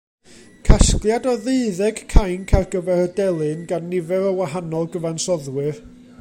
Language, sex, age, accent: Welsh, male, 40-49, Y Deyrnas Unedig Cymraeg